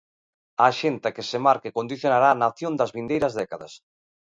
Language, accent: Galician, Oriental (común en zona oriental)